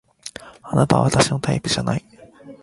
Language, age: Japanese, 19-29